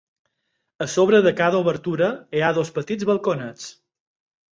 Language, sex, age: Catalan, male, 40-49